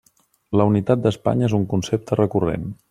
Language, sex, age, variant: Catalan, male, 30-39, Central